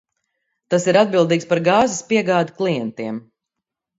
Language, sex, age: Latvian, female, 40-49